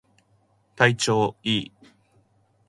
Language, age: Japanese, 19-29